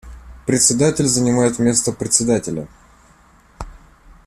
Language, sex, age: Russian, male, 40-49